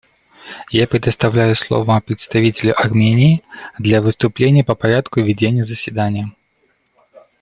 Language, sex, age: Russian, male, 19-29